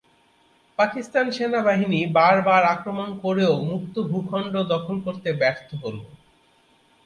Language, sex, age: Bengali, male, 30-39